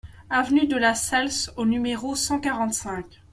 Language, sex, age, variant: French, female, 19-29, Français de métropole